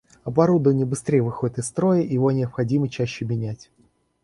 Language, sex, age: Russian, male, 19-29